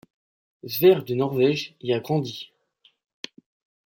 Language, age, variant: French, 19-29, Français de métropole